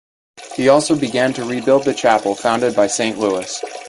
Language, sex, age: English, male, 19-29